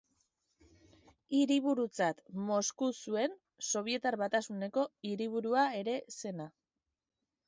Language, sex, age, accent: Basque, female, 40-49, Erdialdekoa edo Nafarra (Gipuzkoa, Nafarroa)